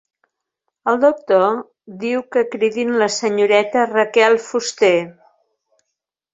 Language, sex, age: Catalan, female, 60-69